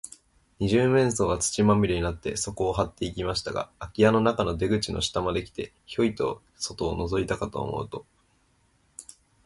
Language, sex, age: Japanese, male, under 19